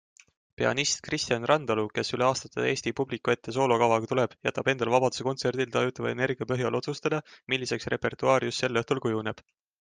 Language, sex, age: Estonian, male, 19-29